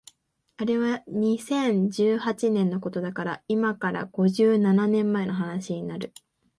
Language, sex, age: Japanese, female, 19-29